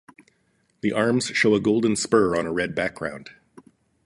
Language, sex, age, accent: English, male, 50-59, United States English